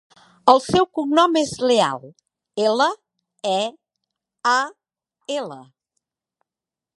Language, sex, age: Catalan, female, 60-69